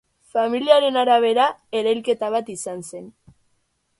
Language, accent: Basque, Erdialdekoa edo Nafarra (Gipuzkoa, Nafarroa)